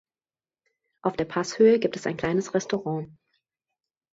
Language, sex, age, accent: German, female, 30-39, Hochdeutsch